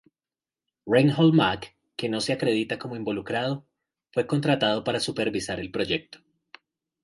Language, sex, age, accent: Spanish, male, 30-39, Andino-Pacífico: Colombia, Perú, Ecuador, oeste de Bolivia y Venezuela andina